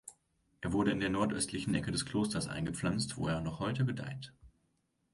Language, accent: German, Deutschland Deutsch